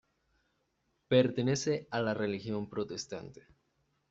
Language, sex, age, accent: Spanish, male, under 19, Caribe: Cuba, Venezuela, Puerto Rico, República Dominicana, Panamá, Colombia caribeña, México caribeño, Costa del golfo de México